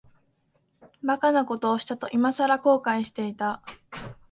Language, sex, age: Japanese, female, 19-29